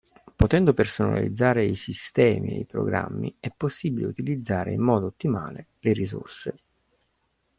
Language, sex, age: Italian, male, 40-49